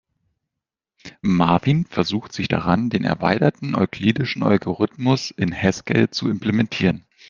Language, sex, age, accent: German, male, 19-29, Deutschland Deutsch